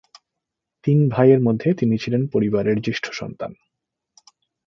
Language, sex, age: Bengali, male, 30-39